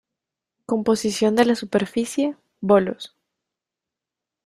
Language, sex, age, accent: Spanish, female, 19-29, América central